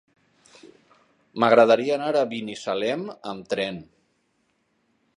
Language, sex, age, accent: Catalan, male, 40-49, valencià